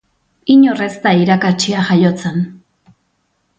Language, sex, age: Basque, female, 40-49